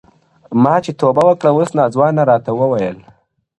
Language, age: Pashto, under 19